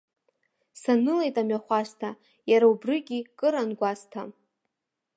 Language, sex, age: Abkhazian, female, 19-29